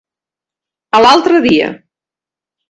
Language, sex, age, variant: Catalan, female, 50-59, Central